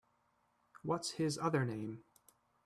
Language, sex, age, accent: English, male, 19-29, United States English